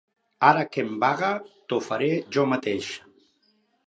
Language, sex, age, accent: Catalan, male, 40-49, valencià